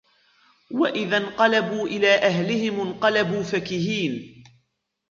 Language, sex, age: Arabic, male, 19-29